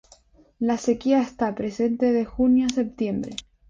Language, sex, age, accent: Spanish, female, 19-29, España: Islas Canarias